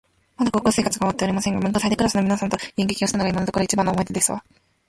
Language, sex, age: Japanese, female, 19-29